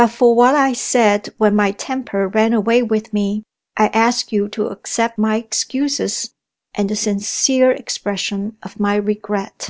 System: none